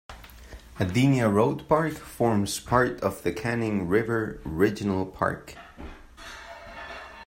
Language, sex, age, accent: English, male, 19-29, United States English